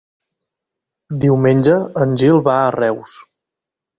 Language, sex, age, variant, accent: Catalan, male, 19-29, Central, central